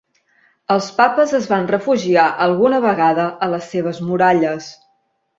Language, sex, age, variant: Catalan, female, 19-29, Central